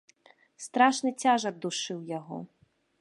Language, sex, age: Belarusian, female, 30-39